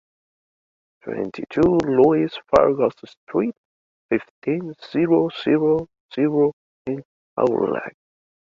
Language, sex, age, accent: English, male, 19-29, United States English